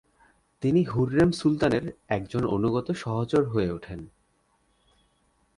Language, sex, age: Bengali, male, 19-29